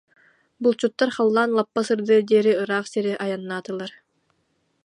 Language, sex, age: Yakut, female, 19-29